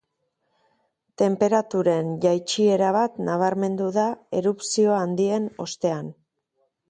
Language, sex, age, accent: Basque, female, 30-39, Mendebalekoa (Araba, Bizkaia, Gipuzkoako mendebaleko herri batzuk)